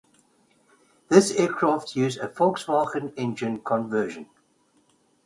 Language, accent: English, Southern African (South Africa, Zimbabwe, Namibia)